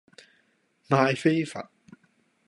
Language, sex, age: Cantonese, male, 19-29